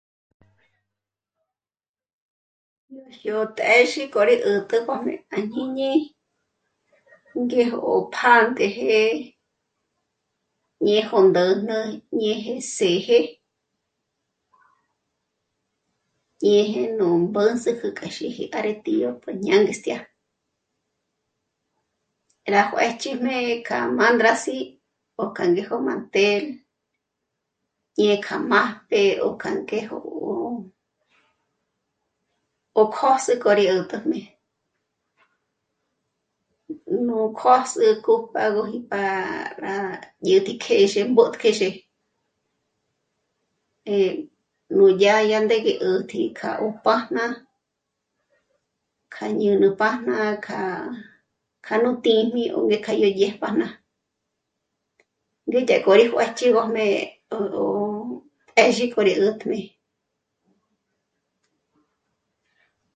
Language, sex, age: Michoacán Mazahua, female, 60-69